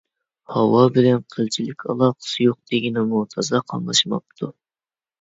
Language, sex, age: Uyghur, male, 19-29